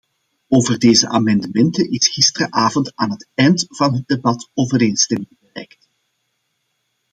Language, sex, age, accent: Dutch, male, 40-49, Belgisch Nederlands